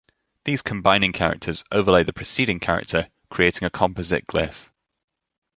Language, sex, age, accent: English, male, 19-29, England English